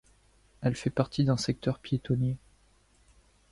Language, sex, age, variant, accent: French, male, 19-29, Français de métropole, Parisien